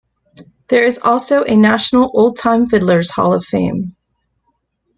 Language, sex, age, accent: English, female, 40-49, United States English